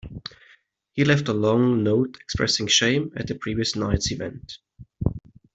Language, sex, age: English, male, 30-39